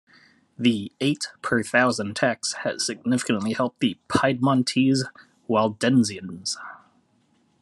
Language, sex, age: English, male, 30-39